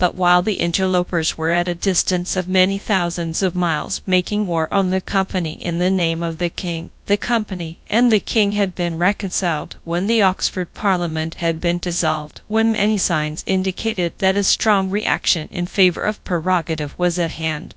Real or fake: fake